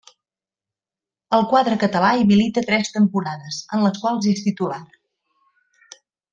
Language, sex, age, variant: Catalan, female, 30-39, Central